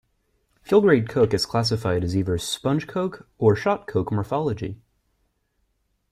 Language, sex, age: English, male, 19-29